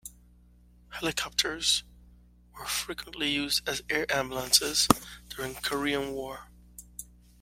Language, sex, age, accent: English, male, 30-39, United States English